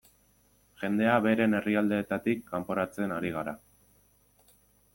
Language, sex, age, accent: Basque, male, 19-29, Erdialdekoa edo Nafarra (Gipuzkoa, Nafarroa)